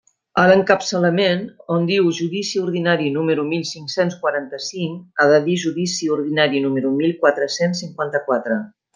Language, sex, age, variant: Catalan, female, 50-59, Central